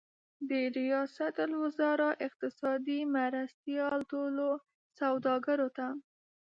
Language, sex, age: Pashto, female, 19-29